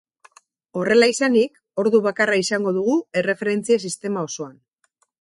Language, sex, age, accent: Basque, female, 40-49, Mendebalekoa (Araba, Bizkaia, Gipuzkoako mendebaleko herri batzuk)